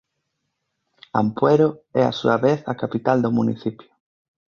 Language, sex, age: Galician, male, 19-29